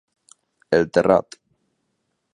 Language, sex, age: Catalan, male, under 19